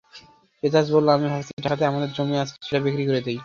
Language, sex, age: Bengali, male, 19-29